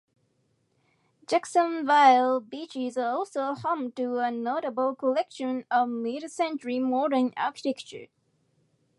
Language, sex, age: English, female, 19-29